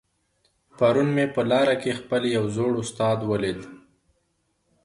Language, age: Pashto, 19-29